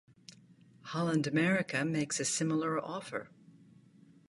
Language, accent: English, United States English